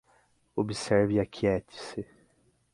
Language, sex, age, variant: Portuguese, male, 30-39, Portuguese (Brasil)